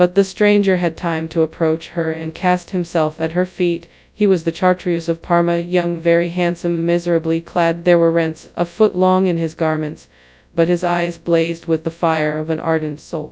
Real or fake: fake